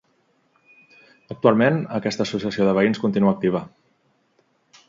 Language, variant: Catalan, Central